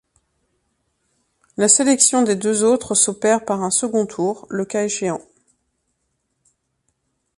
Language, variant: French, Français de métropole